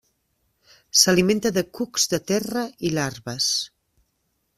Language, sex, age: Catalan, female, 40-49